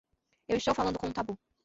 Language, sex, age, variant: Portuguese, female, 19-29, Portuguese (Brasil)